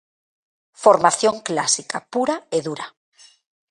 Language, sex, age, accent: Galician, female, 40-49, Normativo (estándar)